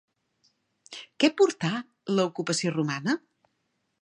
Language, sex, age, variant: Catalan, female, 50-59, Central